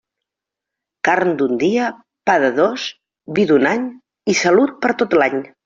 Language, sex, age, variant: Catalan, female, 50-59, Central